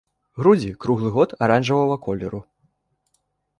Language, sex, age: Belarusian, male, under 19